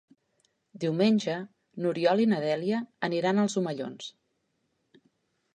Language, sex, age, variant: Catalan, female, 40-49, Central